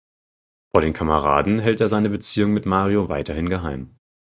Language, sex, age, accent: German, male, 19-29, Deutschland Deutsch